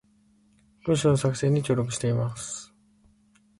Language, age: Japanese, 19-29